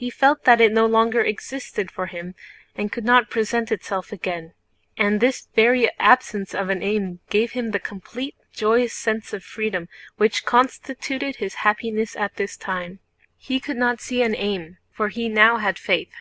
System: none